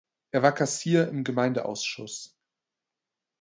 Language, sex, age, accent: German, male, 19-29, Deutschland Deutsch